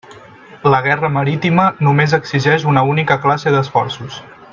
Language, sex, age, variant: Catalan, male, 19-29, Central